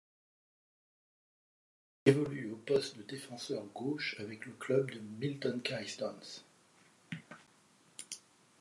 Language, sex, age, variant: French, male, 50-59, Français de métropole